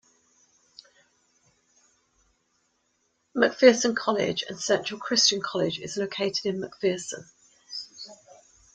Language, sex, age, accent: English, female, 60-69, England English